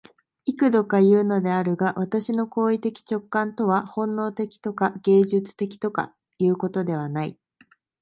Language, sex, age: Japanese, female, 19-29